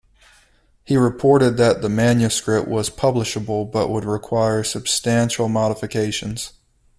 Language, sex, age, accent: English, male, 19-29, United States English